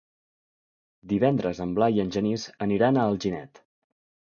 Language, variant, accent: Catalan, Central, central